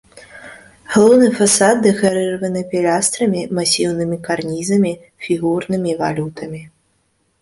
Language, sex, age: Belarusian, female, 19-29